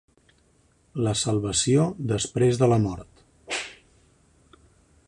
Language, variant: Catalan, Central